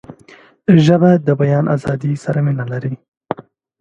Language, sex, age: Pashto, male, 19-29